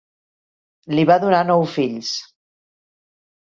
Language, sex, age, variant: Catalan, female, 40-49, Central